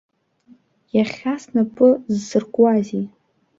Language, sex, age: Abkhazian, female, under 19